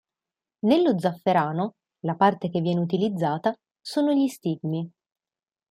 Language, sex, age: Italian, female, 19-29